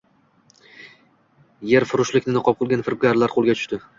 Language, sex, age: Uzbek, male, under 19